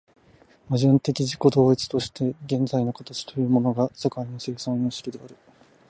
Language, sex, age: Japanese, male, 19-29